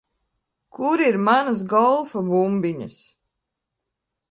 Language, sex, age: Latvian, female, 19-29